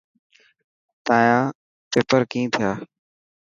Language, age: Dhatki, 19-29